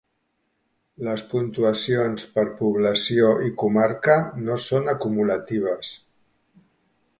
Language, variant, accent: Catalan, Central, Barceloní